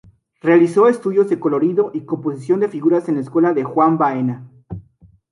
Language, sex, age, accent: Spanish, male, 19-29, México